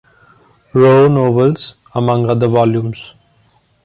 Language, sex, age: English, male, 19-29